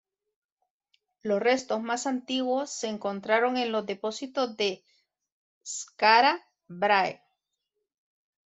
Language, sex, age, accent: Spanish, female, 40-49, España: Centro-Sur peninsular (Madrid, Toledo, Castilla-La Mancha)